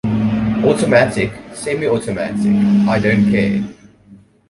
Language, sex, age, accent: English, male, 19-29, Southern African (South Africa, Zimbabwe, Namibia)